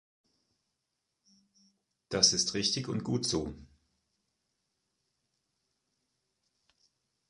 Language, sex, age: German, male, 40-49